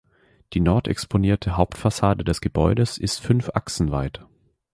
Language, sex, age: German, male, 19-29